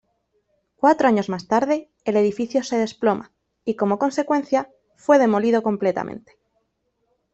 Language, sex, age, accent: Spanish, female, 19-29, España: Norte peninsular (Asturias, Castilla y León, Cantabria, País Vasco, Navarra, Aragón, La Rioja, Guadalajara, Cuenca)